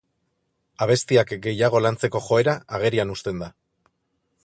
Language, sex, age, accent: Basque, male, 40-49, Mendebalekoa (Araba, Bizkaia, Gipuzkoako mendebaleko herri batzuk)